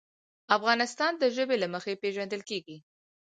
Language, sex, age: Pashto, female, 19-29